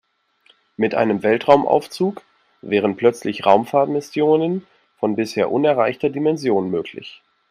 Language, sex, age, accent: German, male, 30-39, Deutschland Deutsch